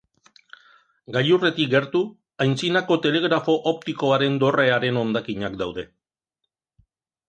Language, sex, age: Basque, male, 50-59